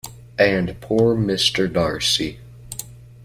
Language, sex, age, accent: English, male, under 19, United States English